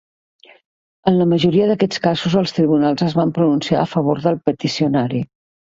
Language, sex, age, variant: Catalan, female, 70-79, Central